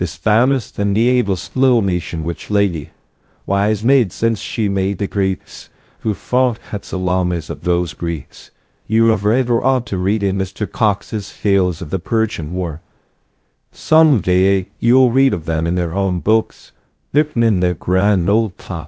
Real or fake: fake